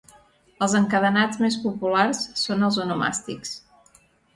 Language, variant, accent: Catalan, Central, central